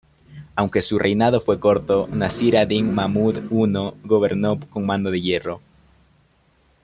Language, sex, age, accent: Spanish, male, under 19, Andino-Pacífico: Colombia, Perú, Ecuador, oeste de Bolivia y Venezuela andina